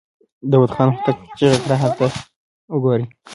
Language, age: Pashto, 19-29